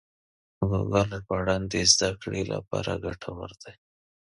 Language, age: Pashto, 19-29